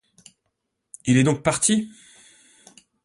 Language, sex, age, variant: French, male, 40-49, Français de métropole